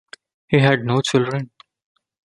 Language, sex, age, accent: English, male, 19-29, India and South Asia (India, Pakistan, Sri Lanka)